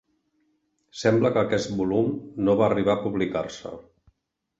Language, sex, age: Catalan, male, 60-69